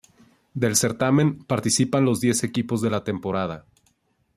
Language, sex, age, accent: Spanish, male, 40-49, México